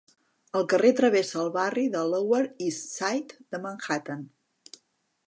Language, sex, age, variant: Catalan, female, 40-49, Central